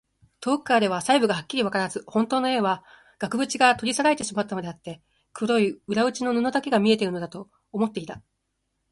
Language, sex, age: Japanese, female, under 19